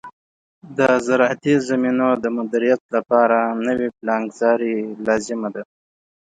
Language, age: Pashto, 19-29